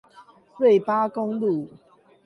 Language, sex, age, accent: Chinese, male, 30-39, 出生地：桃園市